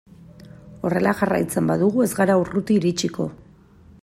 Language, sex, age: Basque, female, 30-39